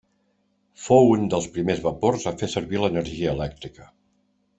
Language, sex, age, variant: Catalan, male, 50-59, Central